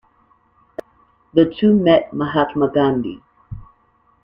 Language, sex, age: English, female, 19-29